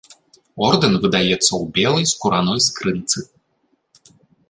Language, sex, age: Belarusian, male, 30-39